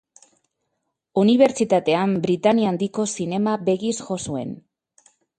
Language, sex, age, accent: Basque, female, 40-49, Mendebalekoa (Araba, Bizkaia, Gipuzkoako mendebaleko herri batzuk)